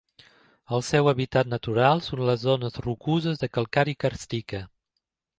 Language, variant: Catalan, Septentrional